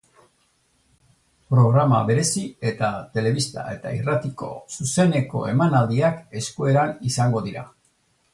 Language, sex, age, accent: Basque, male, 60-69, Erdialdekoa edo Nafarra (Gipuzkoa, Nafarroa)